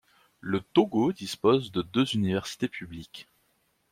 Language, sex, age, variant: French, male, 19-29, Français de métropole